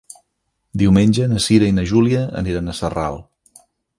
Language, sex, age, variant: Catalan, male, 50-59, Central